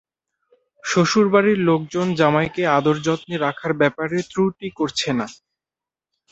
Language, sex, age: Bengali, male, 19-29